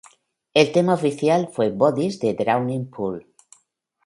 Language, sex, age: Spanish, female, 60-69